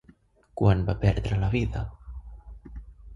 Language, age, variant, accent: Catalan, under 19, Central, central